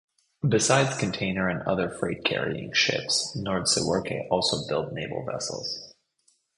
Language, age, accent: English, 30-39, Canadian English